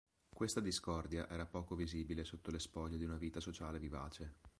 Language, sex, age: Italian, male, 30-39